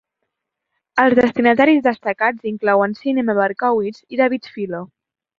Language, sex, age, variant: Catalan, female, under 19, Central